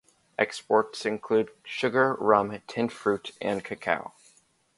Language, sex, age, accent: English, male, under 19, United States English